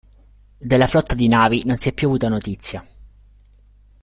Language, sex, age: Italian, male, 30-39